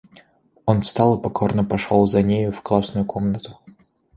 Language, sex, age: Russian, male, 19-29